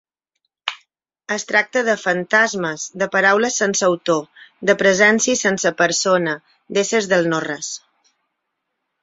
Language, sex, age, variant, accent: Catalan, female, 40-49, Balear, mallorquí; Palma